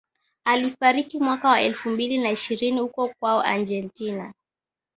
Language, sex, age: Swahili, female, 19-29